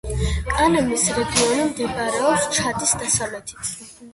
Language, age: Georgian, under 19